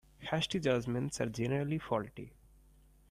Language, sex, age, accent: English, male, 19-29, India and South Asia (India, Pakistan, Sri Lanka)